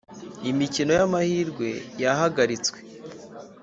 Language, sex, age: Kinyarwanda, male, 19-29